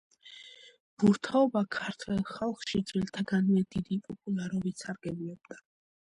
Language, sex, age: Georgian, female, under 19